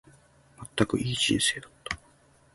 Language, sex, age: Japanese, male, 19-29